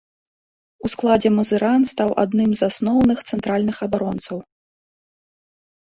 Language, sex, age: Belarusian, female, 19-29